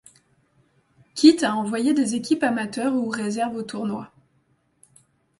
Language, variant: French, Français de métropole